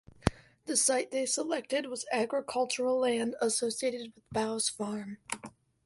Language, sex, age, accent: English, female, under 19, United States English